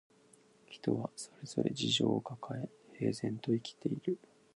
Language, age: Japanese, under 19